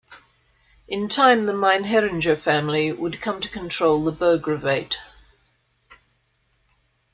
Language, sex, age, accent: English, female, 50-59, Australian English